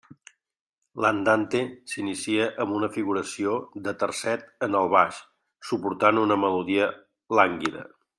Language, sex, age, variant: Catalan, male, 50-59, Central